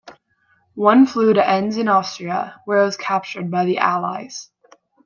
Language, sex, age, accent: English, female, 19-29, United States English